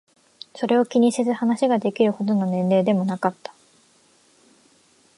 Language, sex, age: Japanese, female, 19-29